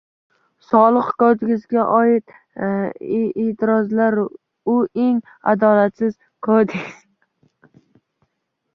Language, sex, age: Uzbek, male, 19-29